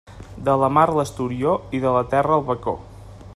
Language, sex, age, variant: Catalan, male, 30-39, Nord-Occidental